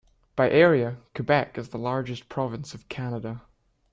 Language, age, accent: English, 19-29, Scottish English